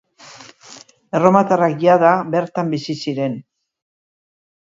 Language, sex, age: Basque, female, 60-69